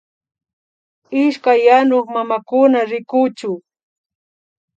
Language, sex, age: Imbabura Highland Quichua, female, 30-39